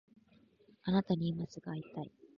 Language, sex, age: Japanese, female, 19-29